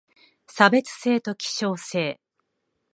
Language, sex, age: Japanese, female, 40-49